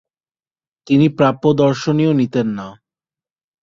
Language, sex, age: Bengali, male, 19-29